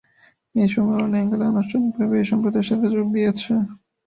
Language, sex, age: Bengali, male, 19-29